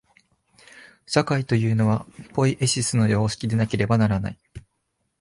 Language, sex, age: Japanese, male, 19-29